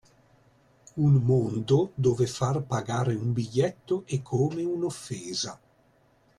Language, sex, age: Italian, male, 30-39